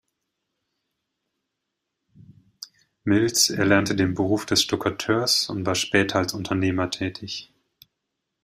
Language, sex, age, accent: German, male, 30-39, Deutschland Deutsch